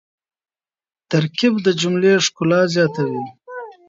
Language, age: Pashto, 30-39